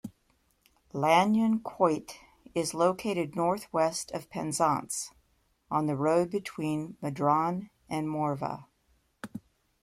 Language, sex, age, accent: English, female, 50-59, United States English